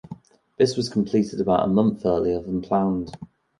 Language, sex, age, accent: English, male, 19-29, England English